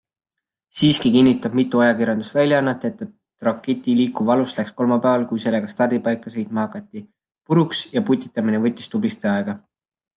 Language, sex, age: Estonian, male, 19-29